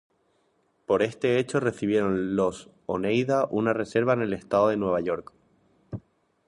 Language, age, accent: Spanish, 19-29, España: Islas Canarias